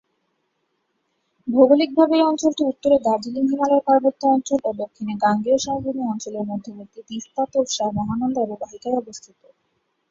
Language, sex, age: Bengali, female, 19-29